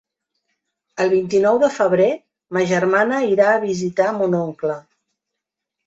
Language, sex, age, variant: Catalan, female, 50-59, Central